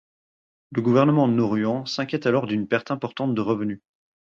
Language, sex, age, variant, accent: French, male, 30-39, Français d'Europe, Français de Belgique